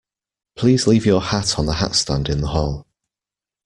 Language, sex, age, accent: English, male, 30-39, England English